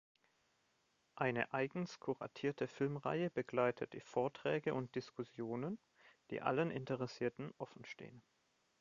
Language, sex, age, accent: German, male, 30-39, Deutschland Deutsch